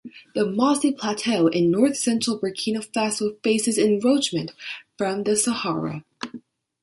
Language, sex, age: English, female, 19-29